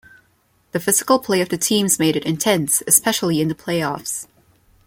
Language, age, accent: English, 19-29, Filipino